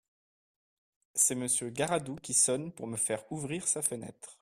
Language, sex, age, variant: French, male, 19-29, Français de métropole